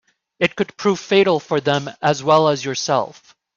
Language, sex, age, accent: English, male, 30-39, United States English